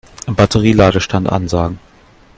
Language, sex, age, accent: German, male, 40-49, Deutschland Deutsch